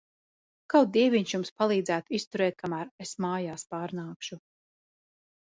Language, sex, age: Latvian, female, 40-49